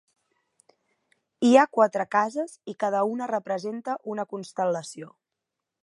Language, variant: Catalan, Central